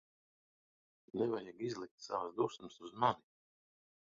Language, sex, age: Latvian, male, 40-49